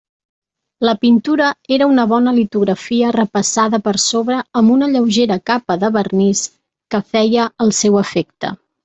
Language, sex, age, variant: Catalan, female, 40-49, Central